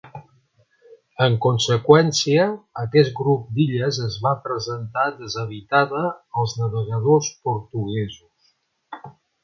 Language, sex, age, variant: Catalan, male, 60-69, Central